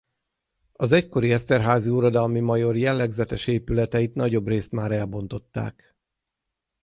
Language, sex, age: Hungarian, male, 40-49